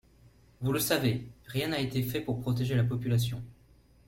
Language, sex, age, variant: French, male, 19-29, Français de métropole